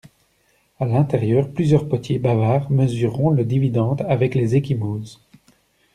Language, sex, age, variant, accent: French, male, 30-39, Français d'Europe, Français de Belgique